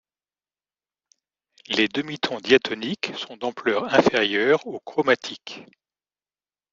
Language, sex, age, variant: French, male, 50-59, Français de métropole